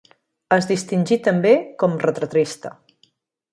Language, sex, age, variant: Catalan, female, 40-49, Nord-Occidental